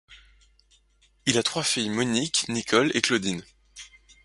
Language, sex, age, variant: French, male, 30-39, Français de métropole